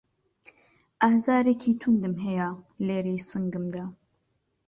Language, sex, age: Central Kurdish, female, 19-29